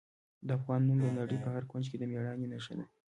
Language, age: Pashto, 19-29